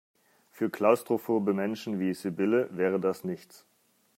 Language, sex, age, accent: German, male, 40-49, Deutschland Deutsch